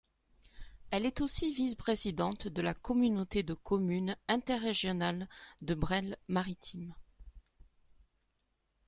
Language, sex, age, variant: French, female, 40-49, Français de métropole